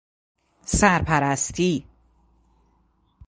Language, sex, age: Persian, female, 40-49